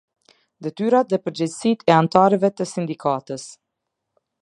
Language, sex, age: Albanian, female, 30-39